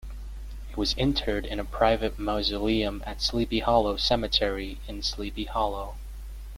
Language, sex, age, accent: English, male, under 19, Canadian English